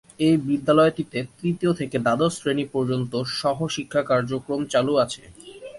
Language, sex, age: Bengali, male, 19-29